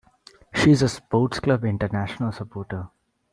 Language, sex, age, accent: English, male, under 19, India and South Asia (India, Pakistan, Sri Lanka)